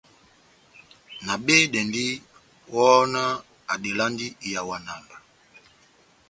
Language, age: Batanga, 40-49